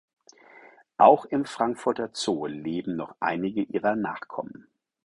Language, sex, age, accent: German, male, 40-49, Deutschland Deutsch